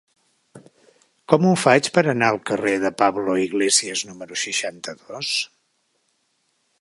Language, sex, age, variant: Catalan, male, 60-69, Central